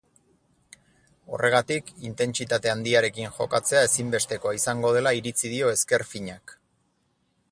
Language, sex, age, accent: Basque, male, 40-49, Erdialdekoa edo Nafarra (Gipuzkoa, Nafarroa)